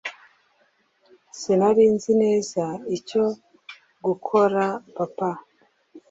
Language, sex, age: Kinyarwanda, female, 30-39